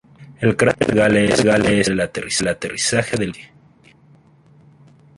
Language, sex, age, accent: Spanish, male, 30-39, México